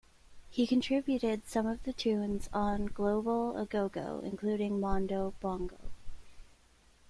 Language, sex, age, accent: English, female, 19-29, United States English